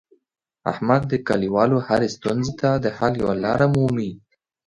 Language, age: Pashto, 19-29